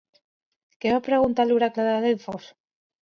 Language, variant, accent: Catalan, Central, central